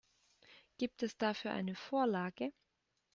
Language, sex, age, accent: German, female, 19-29, Deutschland Deutsch